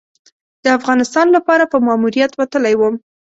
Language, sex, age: Pashto, female, 19-29